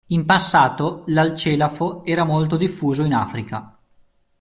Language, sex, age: Italian, male, 30-39